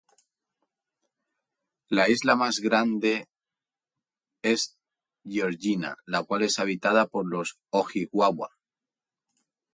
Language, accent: Spanish, España: Centro-Sur peninsular (Madrid, Toledo, Castilla-La Mancha)